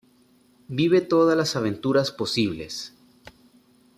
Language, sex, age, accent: Spanish, male, 19-29, México